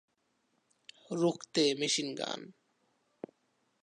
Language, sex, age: Bengali, male, 19-29